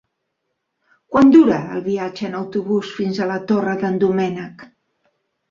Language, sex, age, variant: Catalan, female, 50-59, Central